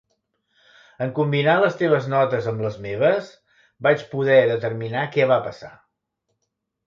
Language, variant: Catalan, Central